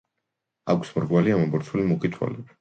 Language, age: Georgian, 19-29